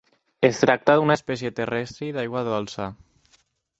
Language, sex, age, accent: Catalan, male, under 19, valencià